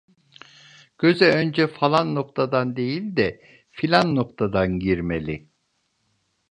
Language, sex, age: Turkish, male, 50-59